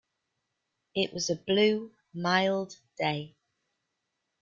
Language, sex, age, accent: English, female, 40-49, England English